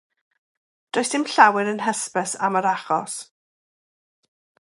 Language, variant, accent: Welsh, South-Eastern Welsh, Y Deyrnas Unedig Cymraeg